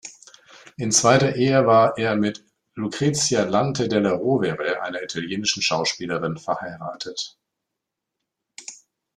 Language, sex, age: German, male, 50-59